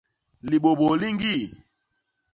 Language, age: Basaa, 40-49